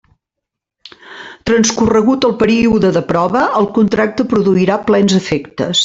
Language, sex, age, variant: Catalan, female, 50-59, Central